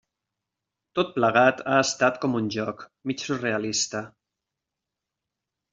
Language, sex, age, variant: Catalan, male, 40-49, Central